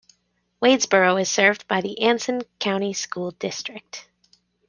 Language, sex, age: English, female, 30-39